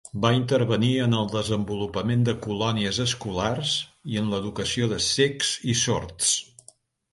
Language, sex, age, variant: Catalan, male, 60-69, Central